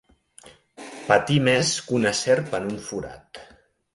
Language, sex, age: Catalan, male, 50-59